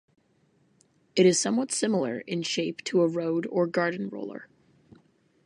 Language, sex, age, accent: English, female, 19-29, United States English